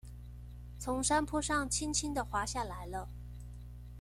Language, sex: Chinese, female